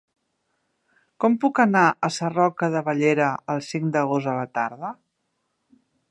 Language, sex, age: Catalan, female, 50-59